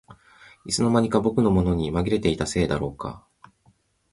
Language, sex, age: Japanese, male, 30-39